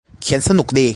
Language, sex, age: Thai, male, 19-29